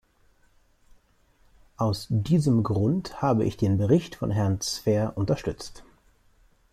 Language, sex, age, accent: German, male, 30-39, Deutschland Deutsch